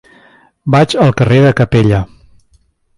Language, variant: Catalan, Central